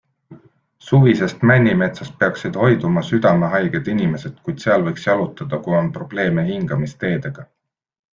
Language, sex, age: Estonian, male, 19-29